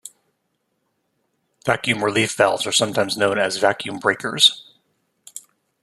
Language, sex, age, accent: English, male, 30-39, United States English